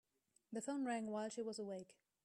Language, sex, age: English, female, 30-39